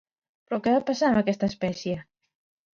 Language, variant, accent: Catalan, Central, central